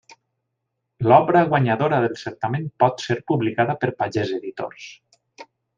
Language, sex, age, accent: Catalan, male, 40-49, valencià